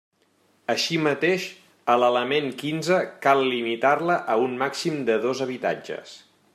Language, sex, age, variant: Catalan, male, 40-49, Central